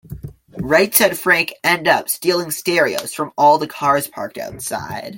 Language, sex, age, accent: English, male, under 19, Canadian English